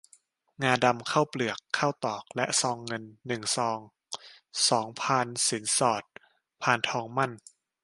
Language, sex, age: Thai, male, under 19